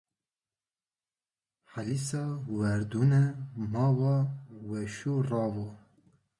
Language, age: Zaza, 19-29